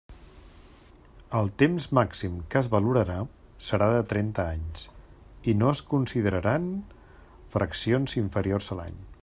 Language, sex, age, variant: Catalan, male, 50-59, Central